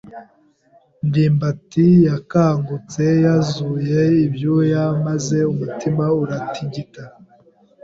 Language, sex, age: Kinyarwanda, male, 19-29